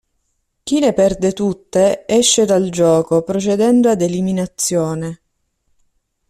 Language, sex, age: Italian, female, 30-39